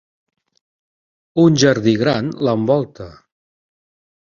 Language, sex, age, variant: Catalan, male, 60-69, Central